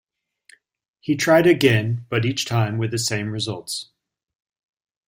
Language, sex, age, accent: English, male, 30-39, United States English